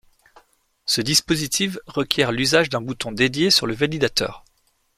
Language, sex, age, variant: French, male, 30-39, Français de métropole